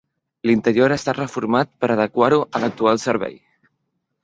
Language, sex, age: Catalan, male, under 19